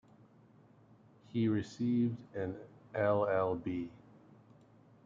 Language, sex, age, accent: English, male, 30-39, United States English